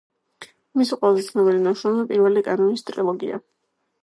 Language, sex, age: Georgian, female, 19-29